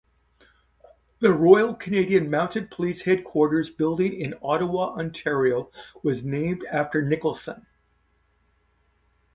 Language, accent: English, Canadian English